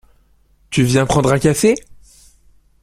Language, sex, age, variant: French, male, 19-29, Français de métropole